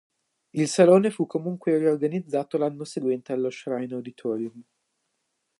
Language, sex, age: Italian, male, under 19